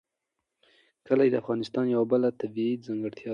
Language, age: Pashto, 19-29